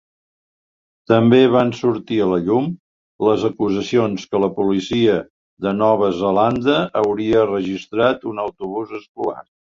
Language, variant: Catalan, Central